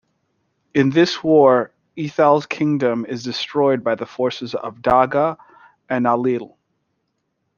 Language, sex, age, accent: English, male, 30-39, United States English